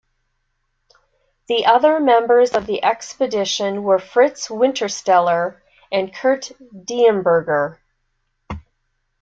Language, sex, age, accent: English, female, 50-59, United States English